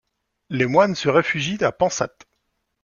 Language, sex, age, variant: French, male, 30-39, Français de métropole